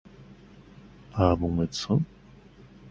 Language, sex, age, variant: French, male, 30-39, Français de métropole